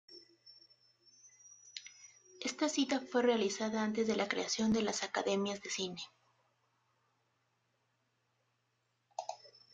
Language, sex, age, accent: Spanish, female, 19-29, México